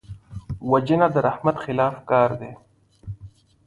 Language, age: Pashto, 19-29